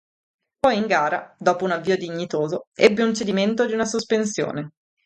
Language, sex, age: Italian, female, 30-39